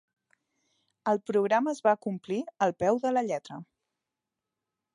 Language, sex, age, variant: Catalan, female, 30-39, Central